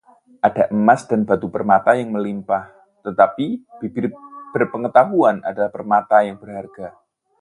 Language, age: Indonesian, 30-39